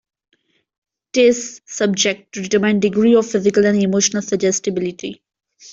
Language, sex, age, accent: English, female, 19-29, India and South Asia (India, Pakistan, Sri Lanka)